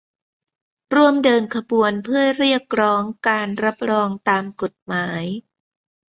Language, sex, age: Thai, female, 50-59